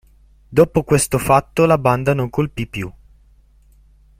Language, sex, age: Italian, male, 19-29